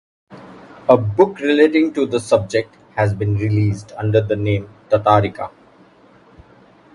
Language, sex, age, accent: English, male, 30-39, India and South Asia (India, Pakistan, Sri Lanka)